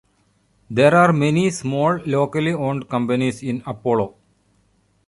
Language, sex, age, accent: English, male, 40-49, India and South Asia (India, Pakistan, Sri Lanka)